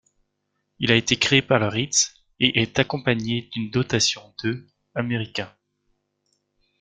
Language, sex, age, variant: French, male, 19-29, Français de métropole